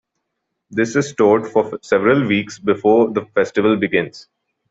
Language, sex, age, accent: English, male, 19-29, India and South Asia (India, Pakistan, Sri Lanka)